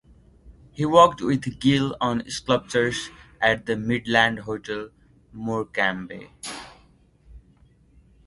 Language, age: English, 19-29